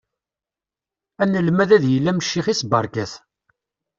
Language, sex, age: Kabyle, male, 30-39